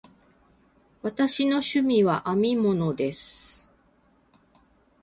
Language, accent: Japanese, 関西